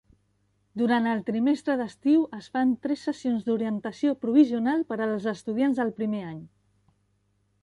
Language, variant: Catalan, Central